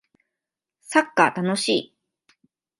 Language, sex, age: Japanese, female, 40-49